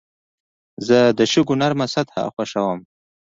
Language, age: Pashto, 19-29